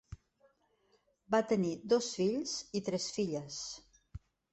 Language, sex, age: Catalan, female, 60-69